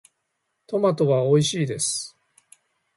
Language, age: Japanese, 50-59